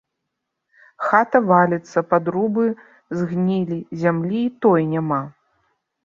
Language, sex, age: Belarusian, female, 30-39